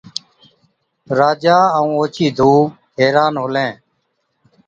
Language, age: Od, 40-49